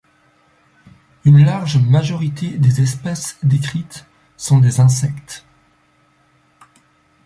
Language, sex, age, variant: French, male, 40-49, Français de métropole